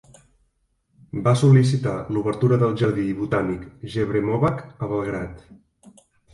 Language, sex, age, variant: Catalan, male, 40-49, Central